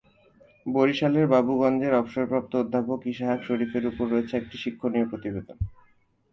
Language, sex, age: Bengali, male, 19-29